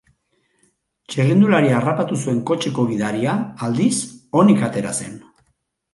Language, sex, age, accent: Basque, male, 50-59, Erdialdekoa edo Nafarra (Gipuzkoa, Nafarroa)